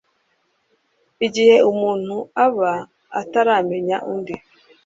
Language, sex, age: Kinyarwanda, female, 30-39